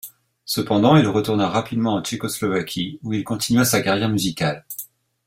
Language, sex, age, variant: French, male, 40-49, Français de métropole